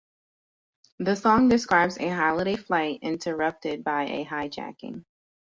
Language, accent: English, United States English